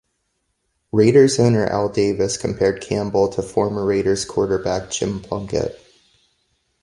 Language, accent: English, United States English